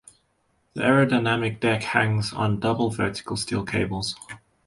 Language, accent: English, Southern African (South Africa, Zimbabwe, Namibia)